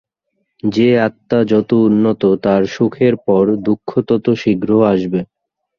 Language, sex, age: Bengali, male, 19-29